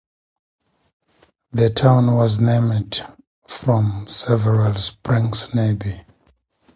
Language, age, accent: English, 40-49, Southern African (South Africa, Zimbabwe, Namibia)